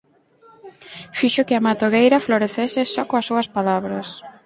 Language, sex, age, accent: Galician, female, 19-29, Atlántico (seseo e gheada)